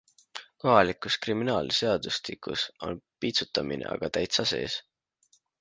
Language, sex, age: Estonian, male, 19-29